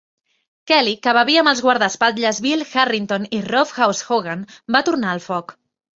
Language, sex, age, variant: Catalan, female, 19-29, Central